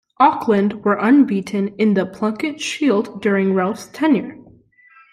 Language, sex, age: English, female, under 19